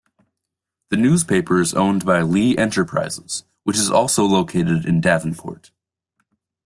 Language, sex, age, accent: English, male, 19-29, United States English